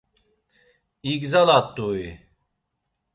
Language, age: Laz, 40-49